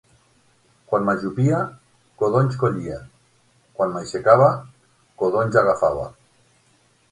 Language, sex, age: Catalan, male, 50-59